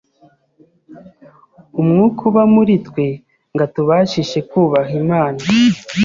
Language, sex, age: Kinyarwanda, male, 30-39